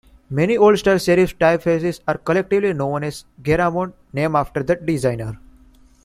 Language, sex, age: English, male, 19-29